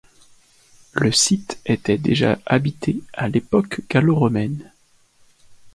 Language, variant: French, Français de métropole